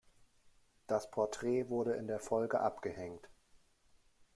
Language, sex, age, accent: German, male, 40-49, Deutschland Deutsch